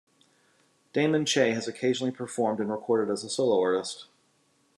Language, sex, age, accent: English, male, 40-49, United States English